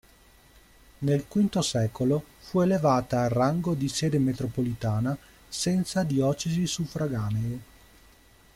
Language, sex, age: Italian, male, 30-39